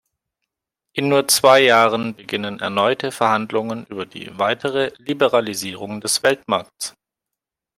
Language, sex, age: German, male, 30-39